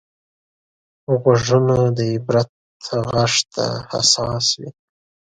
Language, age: Pashto, 19-29